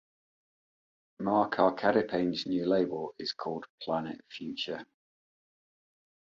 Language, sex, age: English, male, 40-49